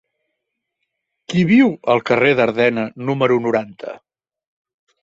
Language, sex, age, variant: Catalan, male, 50-59, Central